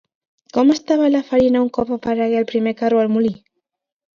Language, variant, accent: Catalan, Central, central